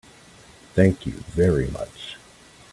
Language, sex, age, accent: English, male, 40-49, United States English